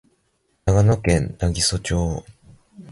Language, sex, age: Japanese, male, 19-29